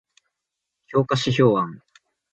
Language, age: Japanese, 19-29